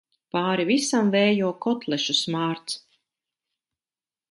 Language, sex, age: Latvian, female, 50-59